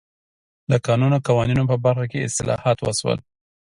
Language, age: Pashto, 19-29